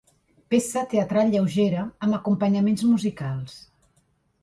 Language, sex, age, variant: Catalan, female, 40-49, Central